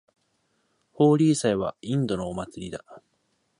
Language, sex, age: Japanese, male, 19-29